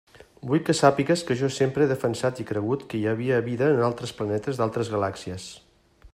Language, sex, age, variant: Catalan, male, 50-59, Central